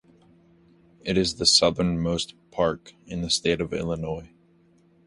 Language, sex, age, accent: English, male, 19-29, United States English